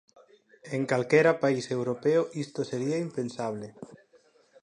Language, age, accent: Galician, 30-39, Atlántico (seseo e gheada)